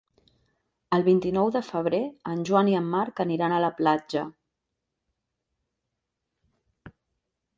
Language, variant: Catalan, Central